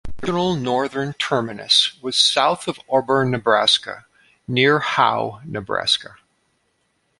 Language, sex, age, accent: English, male, 50-59, United States English